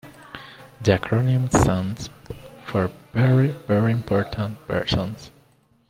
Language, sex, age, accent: English, male, 19-29, United States English